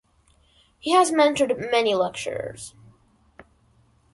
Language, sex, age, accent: English, male, under 19, United States English